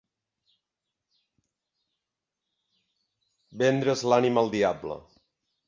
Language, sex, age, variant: Catalan, male, 50-59, Central